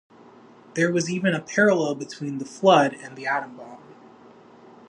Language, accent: English, United States English